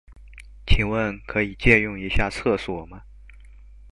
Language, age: Chinese, 19-29